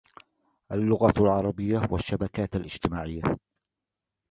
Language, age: Arabic, 40-49